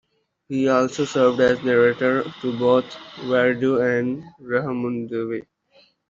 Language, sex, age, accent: English, male, under 19, India and South Asia (India, Pakistan, Sri Lanka)